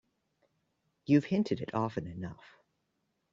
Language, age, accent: English, 30-39, Canadian English